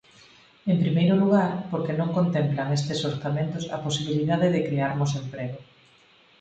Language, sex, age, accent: Galician, female, 40-49, Normativo (estándar)